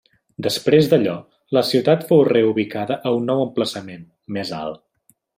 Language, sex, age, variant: Catalan, male, 19-29, Central